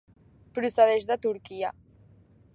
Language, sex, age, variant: Catalan, male, 40-49, Central